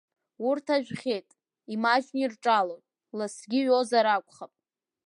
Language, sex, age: Abkhazian, female, under 19